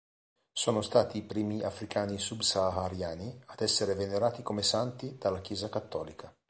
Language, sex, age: Italian, male, 40-49